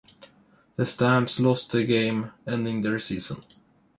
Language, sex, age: English, male, under 19